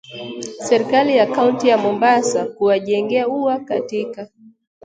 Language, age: Swahili, 19-29